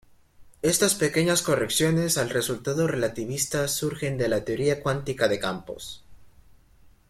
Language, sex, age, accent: Spanish, male, under 19, Andino-Pacífico: Colombia, Perú, Ecuador, oeste de Bolivia y Venezuela andina